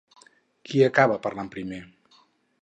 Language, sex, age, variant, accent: Catalan, male, 50-59, Central, central